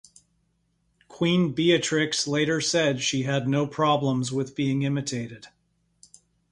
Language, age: English, 50-59